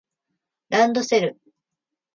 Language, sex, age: Japanese, female, 40-49